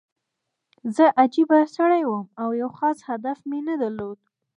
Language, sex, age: Pashto, female, 19-29